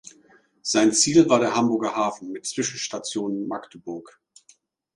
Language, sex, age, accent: German, male, 50-59, Deutschland Deutsch